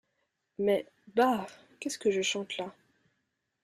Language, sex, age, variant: French, female, under 19, Français de métropole